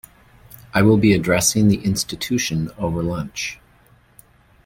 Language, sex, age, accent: English, male, 50-59, Canadian English